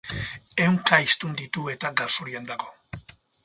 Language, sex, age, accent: Basque, male, 60-69, Mendebalekoa (Araba, Bizkaia, Gipuzkoako mendebaleko herri batzuk)